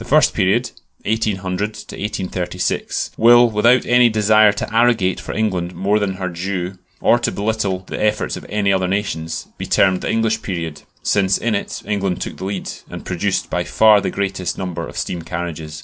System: none